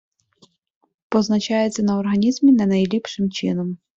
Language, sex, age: Ukrainian, female, 19-29